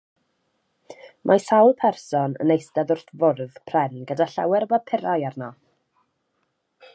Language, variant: Welsh, South-Western Welsh